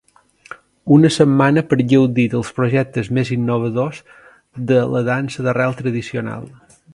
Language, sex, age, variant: Catalan, male, 50-59, Balear